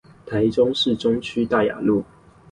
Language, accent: Chinese, 出生地：新北市